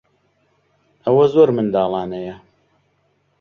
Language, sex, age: Central Kurdish, male, 30-39